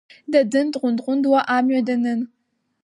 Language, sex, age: Abkhazian, female, 19-29